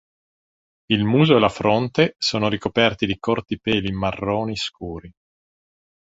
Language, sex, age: Italian, male, 40-49